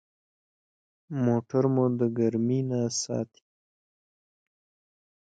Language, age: Pashto, 19-29